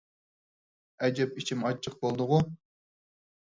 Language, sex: Uyghur, male